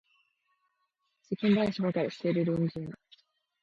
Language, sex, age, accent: Japanese, female, 19-29, 標準語